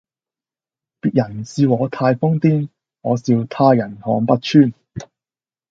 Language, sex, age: Cantonese, male, under 19